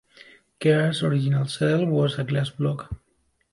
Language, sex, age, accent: English, male, 19-29, England English